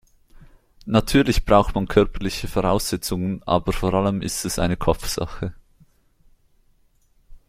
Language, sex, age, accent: German, male, 19-29, Schweizerdeutsch